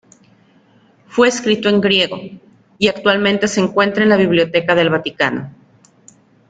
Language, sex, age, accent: Spanish, female, 30-39, México